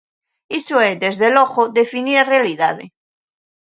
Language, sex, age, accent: Galician, female, 30-39, Central (gheada)